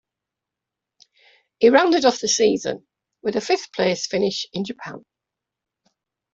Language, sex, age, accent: English, female, 60-69, England English